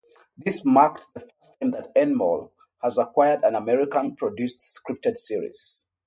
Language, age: English, 40-49